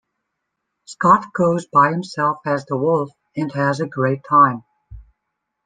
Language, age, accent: English, 30-39, United States English